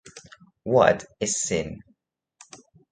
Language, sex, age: English, male, 19-29